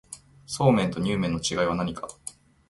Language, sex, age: Japanese, male, 30-39